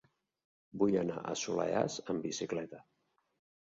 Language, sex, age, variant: Catalan, male, 50-59, Central